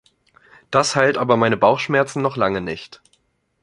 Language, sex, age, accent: German, male, 19-29, Deutschland Deutsch